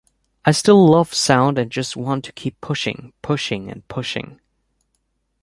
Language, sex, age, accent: English, male, 30-39, United States English